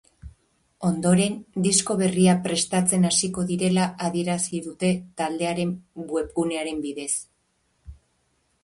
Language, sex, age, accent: Basque, female, 50-59, Mendebalekoa (Araba, Bizkaia, Gipuzkoako mendebaleko herri batzuk)